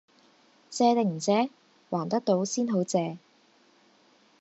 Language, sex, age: Cantonese, female, 19-29